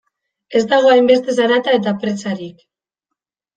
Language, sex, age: Basque, female, 19-29